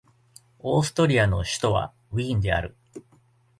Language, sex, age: Japanese, male, 50-59